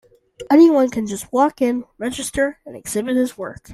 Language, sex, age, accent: English, male, under 19, United States English